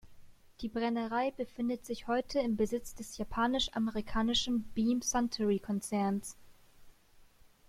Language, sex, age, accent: German, female, 19-29, Deutschland Deutsch